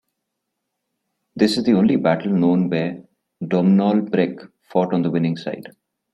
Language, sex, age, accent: English, male, 30-39, India and South Asia (India, Pakistan, Sri Lanka)